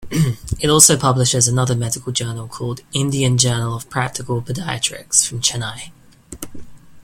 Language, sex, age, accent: English, male, 19-29, England English